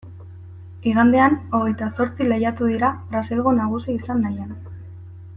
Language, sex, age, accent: Basque, female, 19-29, Erdialdekoa edo Nafarra (Gipuzkoa, Nafarroa)